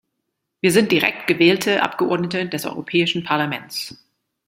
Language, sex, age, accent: German, female, 40-49, Deutschland Deutsch